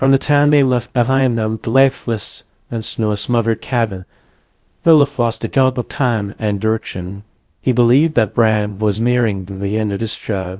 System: TTS, VITS